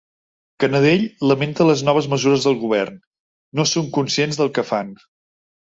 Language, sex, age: Catalan, male, 40-49